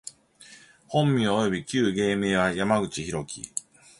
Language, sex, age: Japanese, male, 50-59